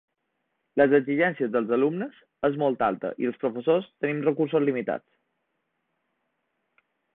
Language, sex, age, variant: Catalan, male, 19-29, Balear